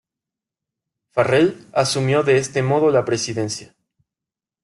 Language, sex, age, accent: Spanish, male, 19-29, México